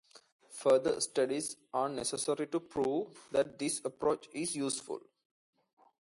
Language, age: English, 19-29